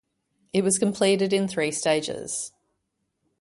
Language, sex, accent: English, female, Australian English